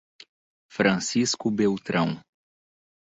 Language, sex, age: Portuguese, male, 19-29